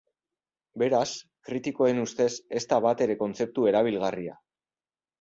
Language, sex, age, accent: Basque, male, 30-39, Mendebalekoa (Araba, Bizkaia, Gipuzkoako mendebaleko herri batzuk)